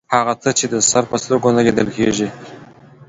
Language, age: Pashto, 19-29